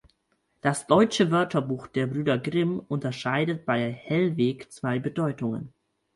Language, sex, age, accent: German, male, under 19, Deutschland Deutsch